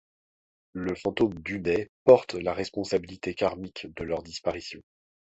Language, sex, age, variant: French, male, 30-39, Français de métropole